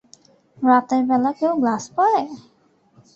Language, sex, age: Bengali, female, 19-29